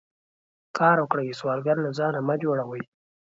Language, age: Pashto, 19-29